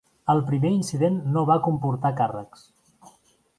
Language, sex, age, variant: Catalan, male, 40-49, Central